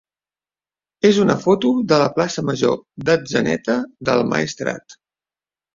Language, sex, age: Catalan, male, 30-39